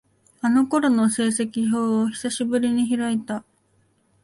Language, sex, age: Japanese, female, 19-29